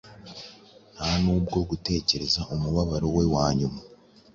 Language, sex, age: Kinyarwanda, male, 19-29